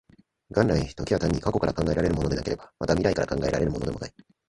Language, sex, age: Japanese, male, 19-29